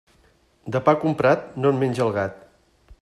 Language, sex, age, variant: Catalan, male, 50-59, Central